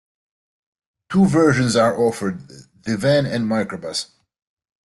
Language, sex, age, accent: English, male, 30-39, United States English